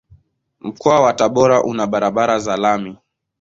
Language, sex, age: Swahili, male, 19-29